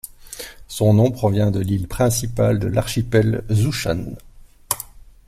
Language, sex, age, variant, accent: French, male, 30-39, Français d'Europe, Français de Belgique